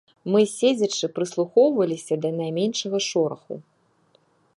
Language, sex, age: Belarusian, female, 40-49